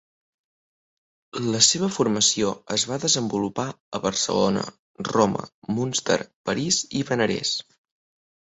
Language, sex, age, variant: Catalan, male, under 19, Septentrional